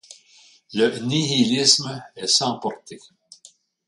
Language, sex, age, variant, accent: French, male, 70-79, Français d'Amérique du Nord, Français du Canada